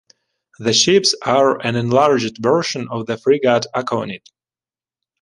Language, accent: English, United States English